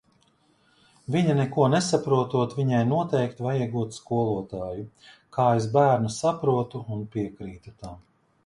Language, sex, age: Latvian, male, 40-49